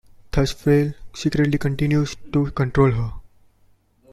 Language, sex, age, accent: English, male, 19-29, India and South Asia (India, Pakistan, Sri Lanka)